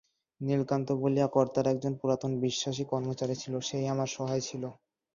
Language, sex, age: Bengali, male, 19-29